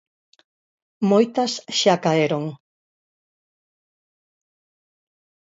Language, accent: Galician, Normativo (estándar)